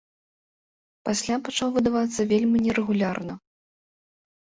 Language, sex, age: Belarusian, female, 30-39